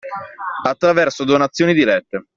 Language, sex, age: Italian, male, 19-29